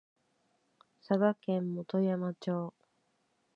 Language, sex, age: Japanese, female, 40-49